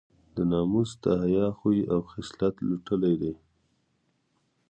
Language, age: Pashto, 19-29